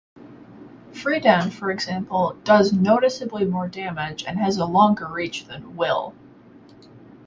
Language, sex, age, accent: English, female, under 19, United States English